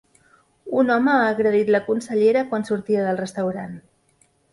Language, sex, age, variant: Catalan, female, 40-49, Central